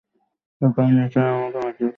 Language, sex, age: Bengali, male, under 19